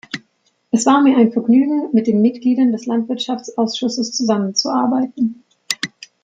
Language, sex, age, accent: German, female, 19-29, Deutschland Deutsch